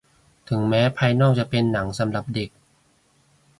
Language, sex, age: Thai, male, 19-29